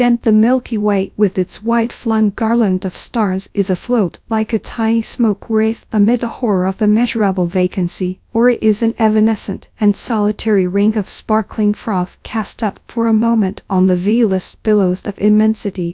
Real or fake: fake